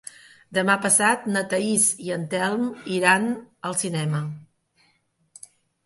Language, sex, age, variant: Catalan, female, 40-49, Central